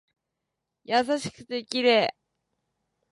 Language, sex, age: Japanese, female, 19-29